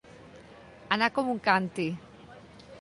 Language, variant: Catalan, Septentrional